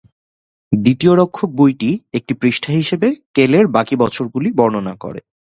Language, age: Bengali, 19-29